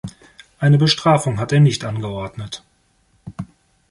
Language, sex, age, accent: German, male, 30-39, Deutschland Deutsch